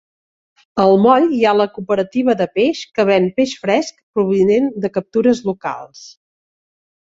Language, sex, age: Catalan, female, under 19